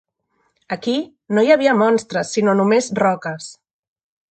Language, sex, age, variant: Catalan, female, 40-49, Central